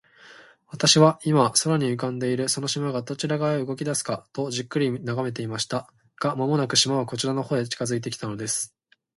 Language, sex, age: Japanese, male, 19-29